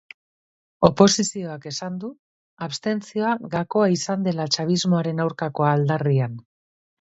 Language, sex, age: Basque, female, 40-49